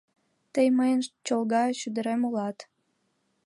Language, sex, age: Mari, female, 19-29